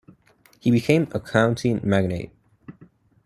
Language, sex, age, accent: English, male, under 19, United States English